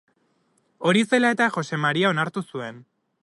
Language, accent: Basque, Erdialdekoa edo Nafarra (Gipuzkoa, Nafarroa)